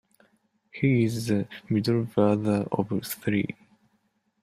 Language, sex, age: English, male, 19-29